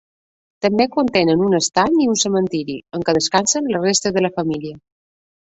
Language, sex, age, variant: Catalan, female, 40-49, Balear